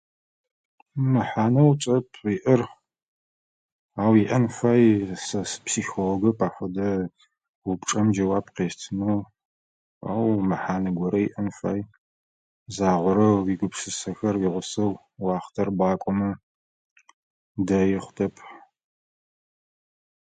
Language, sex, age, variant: Adyghe, male, 30-39, Адыгабзэ (Кирил, пстэумэ зэдыряе)